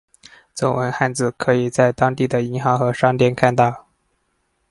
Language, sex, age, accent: Chinese, male, 19-29, 出生地：四川省